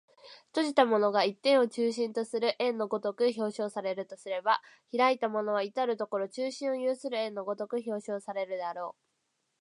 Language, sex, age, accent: Japanese, female, 19-29, 標準語